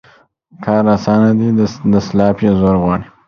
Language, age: Pashto, under 19